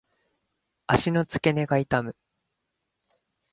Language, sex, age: Japanese, male, 19-29